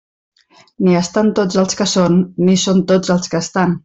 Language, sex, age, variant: Catalan, female, 40-49, Central